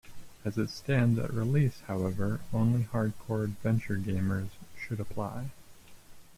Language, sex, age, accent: English, male, 30-39, United States English